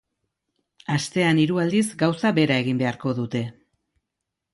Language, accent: Basque, Erdialdekoa edo Nafarra (Gipuzkoa, Nafarroa)